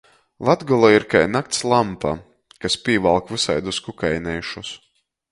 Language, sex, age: Latgalian, male, 19-29